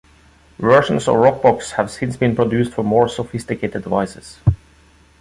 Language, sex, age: English, male, 30-39